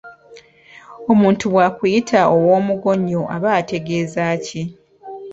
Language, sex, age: Ganda, female, 30-39